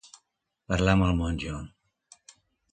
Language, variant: Catalan, Nord-Occidental